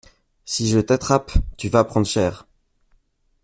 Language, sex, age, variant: French, male, 19-29, Français de métropole